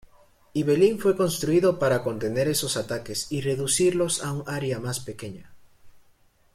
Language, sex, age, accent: Spanish, male, under 19, Andino-Pacífico: Colombia, Perú, Ecuador, oeste de Bolivia y Venezuela andina